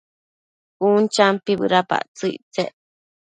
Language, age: Matsés, 19-29